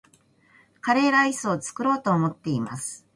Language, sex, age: Japanese, female, 40-49